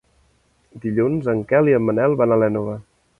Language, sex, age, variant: Catalan, male, 19-29, Central